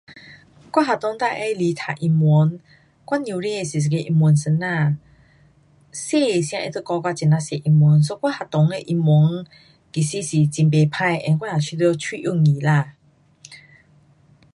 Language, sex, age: Pu-Xian Chinese, female, 40-49